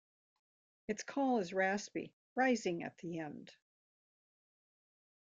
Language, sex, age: English, female, 70-79